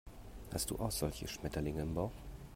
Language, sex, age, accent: German, male, 40-49, Deutschland Deutsch